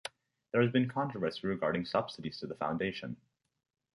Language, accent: English, United States English